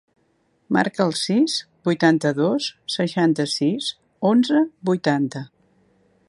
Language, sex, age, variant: Catalan, female, 60-69, Central